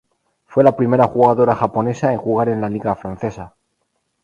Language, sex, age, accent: Spanish, male, 30-39, España: Norte peninsular (Asturias, Castilla y León, Cantabria, País Vasco, Navarra, Aragón, La Rioja, Guadalajara, Cuenca)